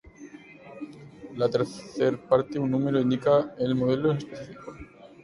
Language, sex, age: Spanish, male, 19-29